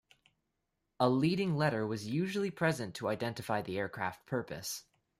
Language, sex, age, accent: English, male, 19-29, Canadian English